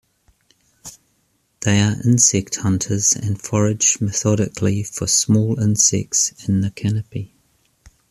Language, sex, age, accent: English, male, 50-59, New Zealand English